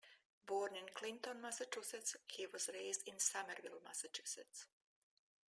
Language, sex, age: English, female, 60-69